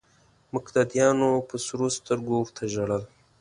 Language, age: Pashto, 19-29